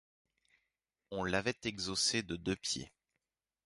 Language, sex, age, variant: French, male, 30-39, Français de métropole